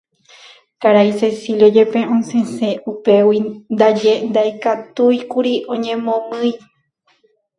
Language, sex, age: Guarani, female, 19-29